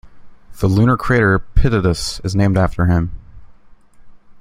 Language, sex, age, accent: English, male, 19-29, United States English